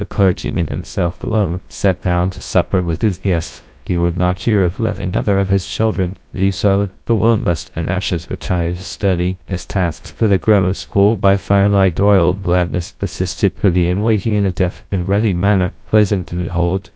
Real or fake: fake